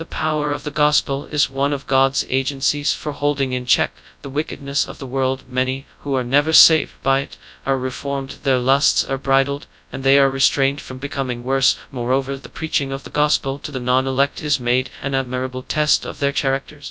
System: TTS, FastPitch